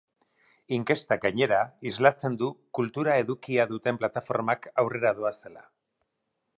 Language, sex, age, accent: Basque, male, 50-59, Erdialdekoa edo Nafarra (Gipuzkoa, Nafarroa)